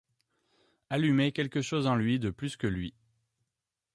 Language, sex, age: French, male, 30-39